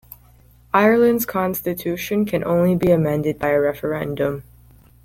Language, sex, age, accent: English, female, under 19, Canadian English